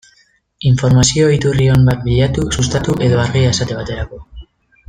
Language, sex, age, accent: Basque, female, 19-29, Mendebalekoa (Araba, Bizkaia, Gipuzkoako mendebaleko herri batzuk)